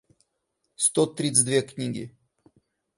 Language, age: Russian, 19-29